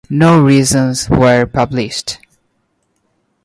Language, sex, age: English, male, 19-29